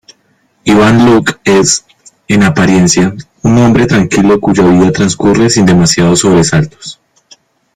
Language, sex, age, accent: Spanish, male, 19-29, Andino-Pacífico: Colombia, Perú, Ecuador, oeste de Bolivia y Venezuela andina